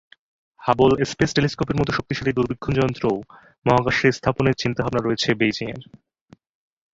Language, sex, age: Bengali, male, 19-29